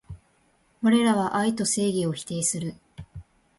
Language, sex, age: Japanese, female, 19-29